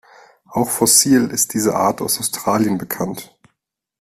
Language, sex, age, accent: German, male, 30-39, Deutschland Deutsch